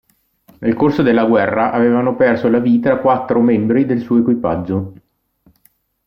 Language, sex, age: Italian, male, 30-39